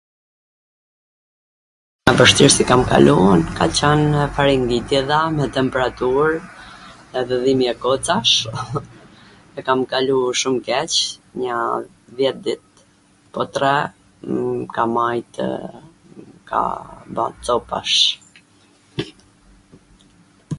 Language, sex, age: Gheg Albanian, female, 40-49